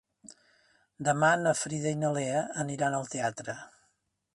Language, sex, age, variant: Catalan, male, 60-69, Central